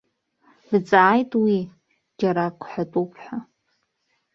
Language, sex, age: Abkhazian, female, 19-29